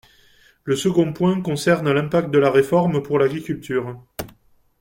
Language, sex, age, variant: French, male, 40-49, Français de métropole